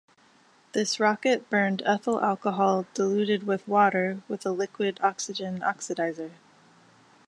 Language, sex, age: English, female, 40-49